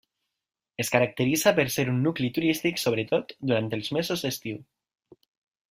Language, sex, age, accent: Catalan, male, 19-29, valencià